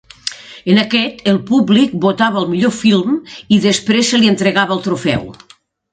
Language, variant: Catalan, Nord-Occidental